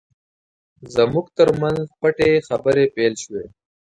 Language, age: Pashto, 19-29